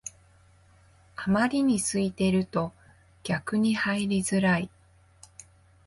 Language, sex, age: Japanese, female, 30-39